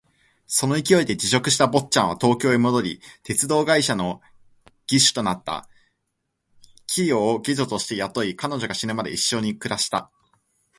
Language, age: Japanese, 19-29